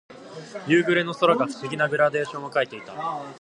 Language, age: Japanese, 19-29